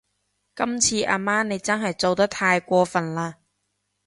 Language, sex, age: Cantonese, female, 19-29